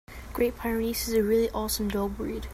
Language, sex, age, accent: English, female, under 19, England English